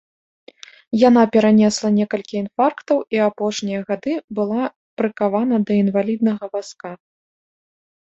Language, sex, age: Belarusian, female, 19-29